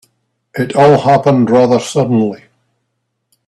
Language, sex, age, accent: English, male, 50-59, Scottish English